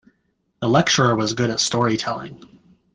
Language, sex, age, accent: English, male, 30-39, United States English